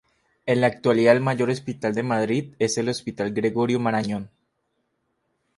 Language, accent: Spanish, Andino-Pacífico: Colombia, Perú, Ecuador, oeste de Bolivia y Venezuela andina